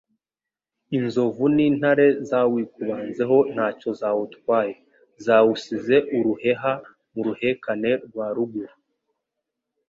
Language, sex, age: Kinyarwanda, male, 19-29